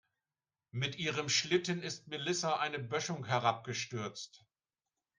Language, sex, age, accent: German, male, 60-69, Deutschland Deutsch